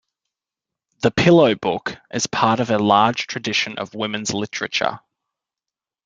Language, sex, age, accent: English, male, 19-29, Australian English